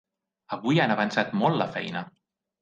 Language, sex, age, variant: Catalan, male, 30-39, Central